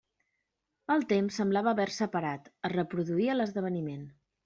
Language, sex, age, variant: Catalan, female, 30-39, Central